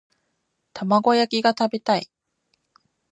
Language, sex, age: Japanese, female, 19-29